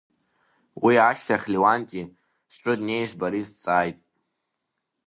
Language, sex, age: Abkhazian, male, under 19